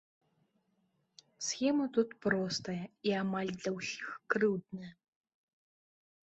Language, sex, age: Belarusian, female, 30-39